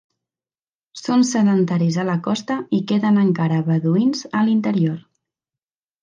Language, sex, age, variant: Catalan, female, 19-29, Septentrional